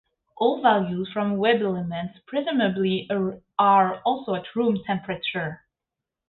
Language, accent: English, England English